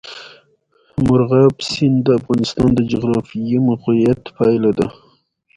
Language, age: Pashto, 19-29